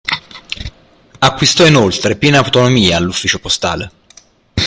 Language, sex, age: Italian, male, 30-39